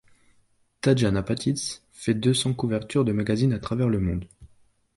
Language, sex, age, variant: French, male, 19-29, Français de métropole